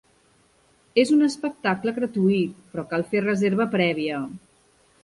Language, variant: Catalan, Central